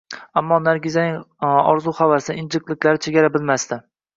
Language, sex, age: Uzbek, male, 19-29